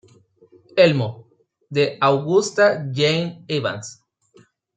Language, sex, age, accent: Spanish, male, 30-39, México